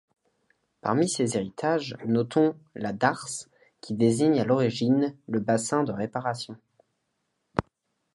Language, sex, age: French, male, under 19